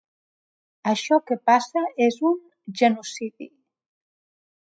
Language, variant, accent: Catalan, Central, central